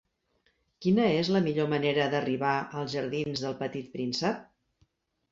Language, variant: Catalan, Central